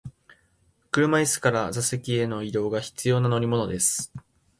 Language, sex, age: Japanese, male, 19-29